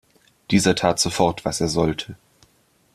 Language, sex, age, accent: German, male, under 19, Deutschland Deutsch